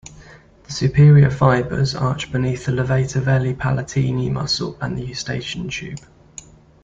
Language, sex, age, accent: English, male, 19-29, England English